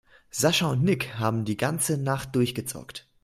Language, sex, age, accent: German, male, 19-29, Deutschland Deutsch